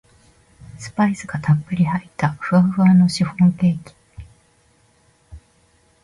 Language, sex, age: Japanese, female, 50-59